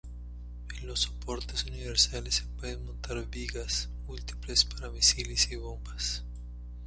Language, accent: Spanish, Andino-Pacífico: Colombia, Perú, Ecuador, oeste de Bolivia y Venezuela andina